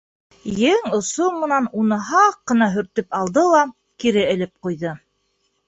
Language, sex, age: Bashkir, female, 30-39